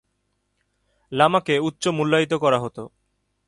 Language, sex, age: Bengali, male, 19-29